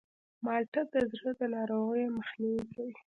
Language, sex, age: Pashto, female, under 19